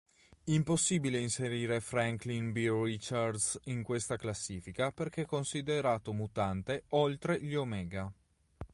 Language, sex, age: Italian, male, 30-39